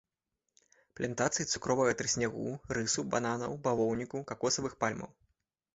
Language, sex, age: Belarusian, male, 30-39